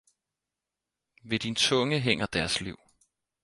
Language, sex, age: Danish, male, 19-29